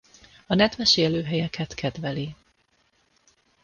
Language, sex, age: Hungarian, female, 30-39